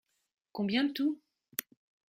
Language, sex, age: French, female, 50-59